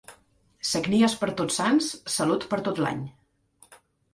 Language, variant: Catalan, Central